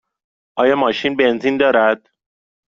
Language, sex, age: Persian, male, 30-39